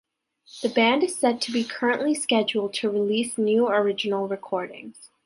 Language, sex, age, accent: English, female, 19-29, Canadian English